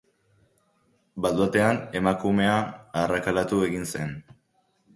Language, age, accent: Basque, under 19, Erdialdekoa edo Nafarra (Gipuzkoa, Nafarroa)